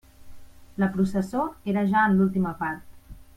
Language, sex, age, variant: Catalan, female, 30-39, Central